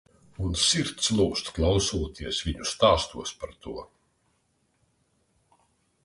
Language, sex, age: Latvian, male, 60-69